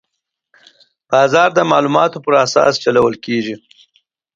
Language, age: Pashto, 40-49